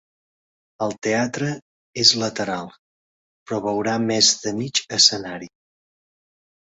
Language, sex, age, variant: Catalan, male, 50-59, Central